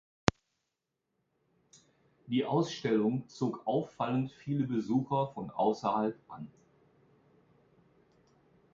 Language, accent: German, Deutschland Deutsch